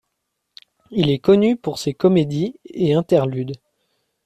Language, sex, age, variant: French, male, under 19, Français de métropole